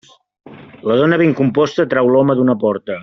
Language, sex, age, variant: Catalan, male, 30-39, Central